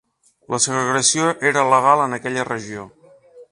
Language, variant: Catalan, Nord-Occidental